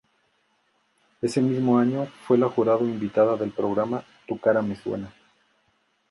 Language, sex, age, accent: Spanish, male, 40-49, México